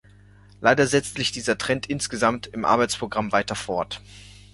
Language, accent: German, Deutschland Deutsch